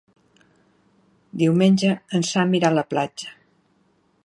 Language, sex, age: Catalan, female, 60-69